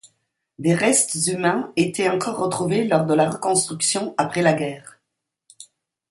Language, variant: French, Français de métropole